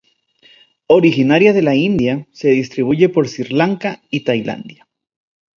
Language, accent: Spanish, México